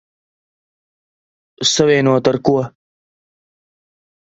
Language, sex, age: Latvian, male, 19-29